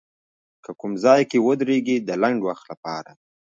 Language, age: Pashto, 19-29